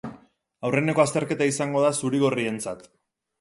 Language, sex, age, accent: Basque, male, 30-39, Erdialdekoa edo Nafarra (Gipuzkoa, Nafarroa)